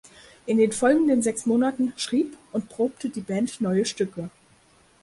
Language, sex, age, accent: German, female, 19-29, Deutschland Deutsch